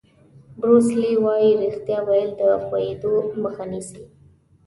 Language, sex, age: Pashto, female, 19-29